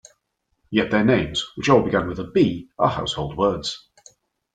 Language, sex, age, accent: English, male, 40-49, England English